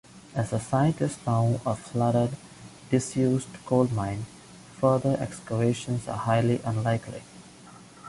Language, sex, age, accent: English, male, 19-29, India and South Asia (India, Pakistan, Sri Lanka)